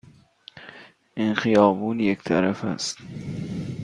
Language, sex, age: Persian, male, 30-39